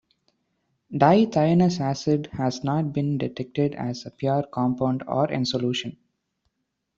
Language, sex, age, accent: English, male, 19-29, India and South Asia (India, Pakistan, Sri Lanka)